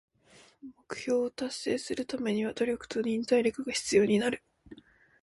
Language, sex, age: Japanese, female, 19-29